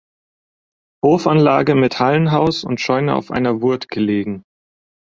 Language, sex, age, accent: German, male, 19-29, Deutschland Deutsch